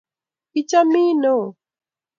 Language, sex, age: Kalenjin, female, 40-49